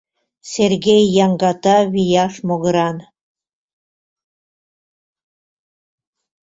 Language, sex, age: Mari, female, 70-79